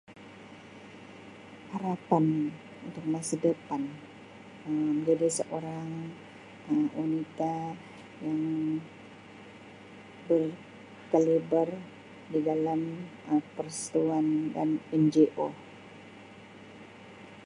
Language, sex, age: Sabah Malay, female, 60-69